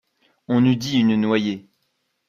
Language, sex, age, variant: French, male, 19-29, Français de métropole